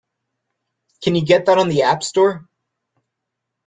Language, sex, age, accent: English, male, 19-29, United States English